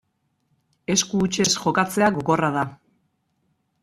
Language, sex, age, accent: Basque, female, 40-49, Mendebalekoa (Araba, Bizkaia, Gipuzkoako mendebaleko herri batzuk)